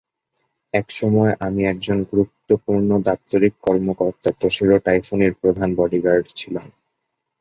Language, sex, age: Bengali, male, 19-29